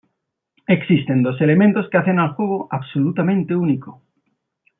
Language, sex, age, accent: Spanish, male, 40-49, España: Norte peninsular (Asturias, Castilla y León, Cantabria, País Vasco, Navarra, Aragón, La Rioja, Guadalajara, Cuenca)